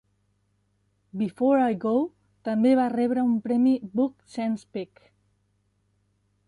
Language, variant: Catalan, Central